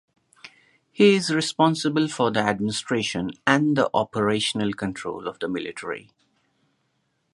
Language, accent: English, India and South Asia (India, Pakistan, Sri Lanka)